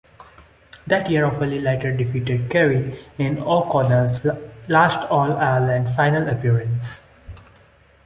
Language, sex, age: English, male, 19-29